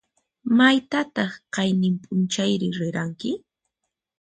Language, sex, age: Puno Quechua, female, 30-39